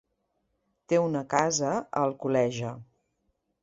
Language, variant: Catalan, Central